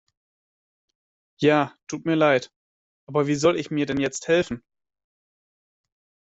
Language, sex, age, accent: German, male, 19-29, Deutschland Deutsch